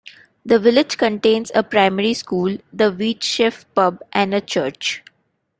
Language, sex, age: English, female, 19-29